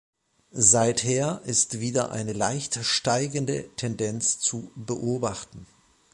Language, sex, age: German, male, 40-49